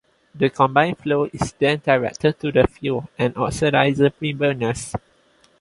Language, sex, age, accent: English, male, under 19, Malaysian English